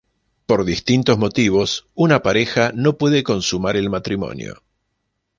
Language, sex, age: Spanish, male, 50-59